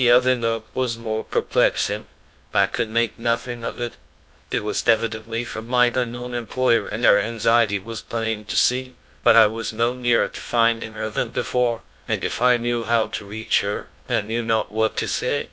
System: TTS, GlowTTS